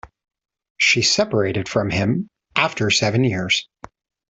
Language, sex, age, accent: English, male, 40-49, Canadian English